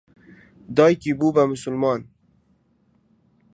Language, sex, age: Central Kurdish, male, 19-29